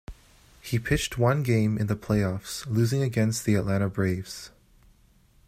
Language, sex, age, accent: English, male, 19-29, Canadian English